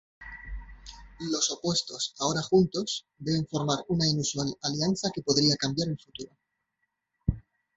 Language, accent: Spanish, España: Centro-Sur peninsular (Madrid, Toledo, Castilla-La Mancha)